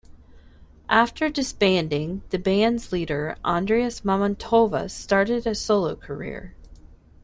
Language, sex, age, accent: English, female, 30-39, United States English